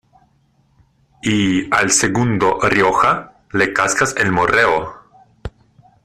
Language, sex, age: Spanish, male, 30-39